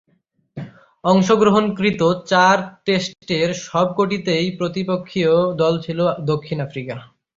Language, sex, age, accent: Bengali, male, under 19, চলিত